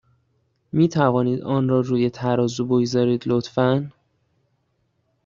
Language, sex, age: Persian, male, 19-29